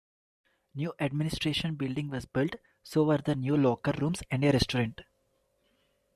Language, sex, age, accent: English, male, 19-29, India and South Asia (India, Pakistan, Sri Lanka)